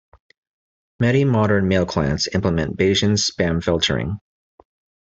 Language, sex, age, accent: English, male, 30-39, United States English